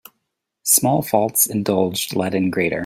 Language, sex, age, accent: English, male, 30-39, United States English